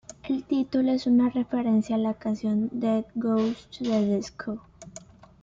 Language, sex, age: Spanish, female, under 19